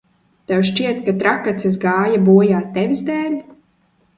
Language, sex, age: Latvian, female, 19-29